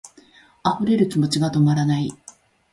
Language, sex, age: Japanese, female, 50-59